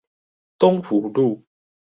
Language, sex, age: Chinese, male, 19-29